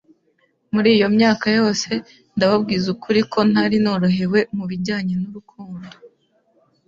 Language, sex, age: Kinyarwanda, female, 19-29